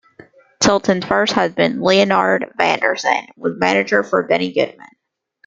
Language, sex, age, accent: English, female, 19-29, United States English